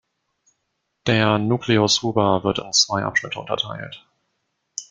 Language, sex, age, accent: German, male, 19-29, Deutschland Deutsch